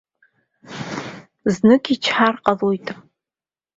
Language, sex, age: Abkhazian, female, 30-39